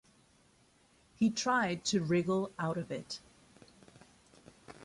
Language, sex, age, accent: English, female, 50-59, United States English